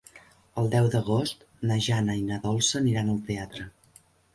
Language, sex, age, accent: Catalan, female, 50-59, nord-oriental